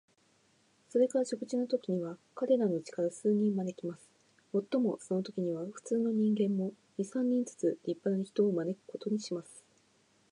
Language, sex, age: Japanese, female, 19-29